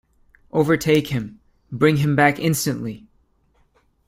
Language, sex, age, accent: English, male, 19-29, United States English